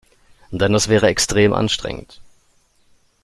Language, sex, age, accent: German, male, 30-39, Deutschland Deutsch